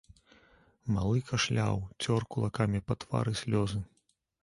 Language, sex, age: Belarusian, male, 30-39